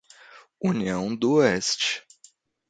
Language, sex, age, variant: Portuguese, male, 19-29, Portuguese (Brasil)